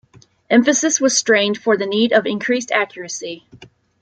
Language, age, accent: English, 30-39, United States English